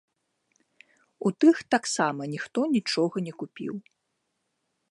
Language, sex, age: Belarusian, female, 19-29